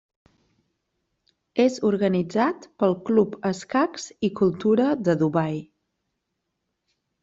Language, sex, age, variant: Catalan, female, 30-39, Central